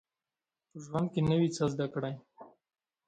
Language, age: Pashto, 19-29